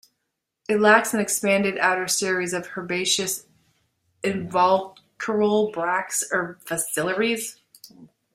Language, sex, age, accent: English, female, 50-59, United States English